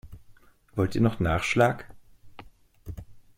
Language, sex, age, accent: German, male, 30-39, Deutschland Deutsch